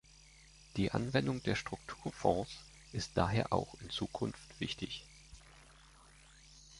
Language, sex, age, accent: German, male, 40-49, Deutschland Deutsch